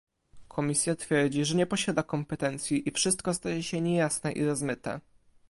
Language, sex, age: Polish, male, under 19